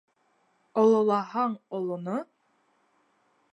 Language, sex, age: Bashkir, female, 19-29